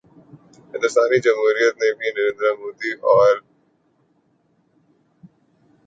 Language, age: Urdu, 19-29